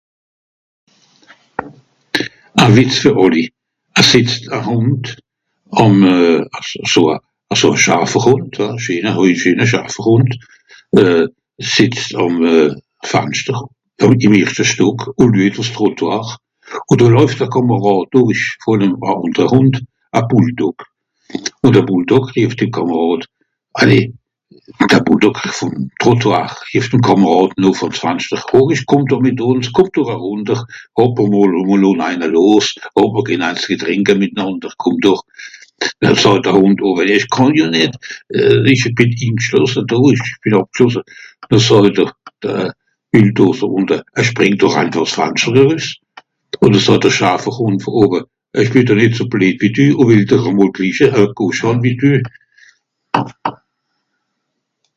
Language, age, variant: Swiss German, 70-79, Nordniederàlemmànisch (Rishoffe, Zàwere, Bùsswìller, Hawenau, Brüemt, Stroossbùri, Molse, Dàmbàch, Schlettstàtt, Pfàlzbùri usw.)